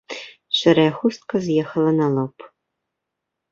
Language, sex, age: Belarusian, female, 30-39